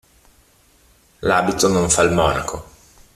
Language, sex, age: Italian, male, 50-59